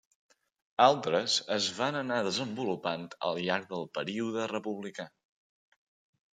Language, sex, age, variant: Catalan, male, 19-29, Balear